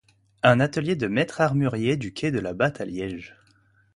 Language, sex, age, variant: French, male, 19-29, Français de métropole